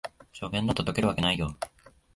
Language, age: Japanese, 19-29